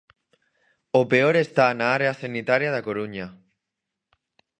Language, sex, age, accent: Galician, male, 19-29, Normativo (estándar)